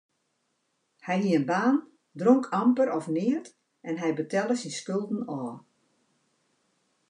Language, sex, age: Western Frisian, female, 50-59